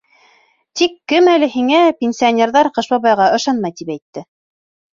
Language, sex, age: Bashkir, female, 19-29